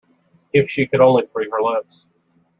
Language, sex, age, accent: English, male, 30-39, United States English